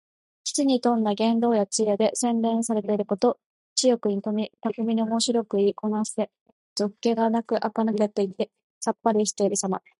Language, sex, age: Japanese, female, 19-29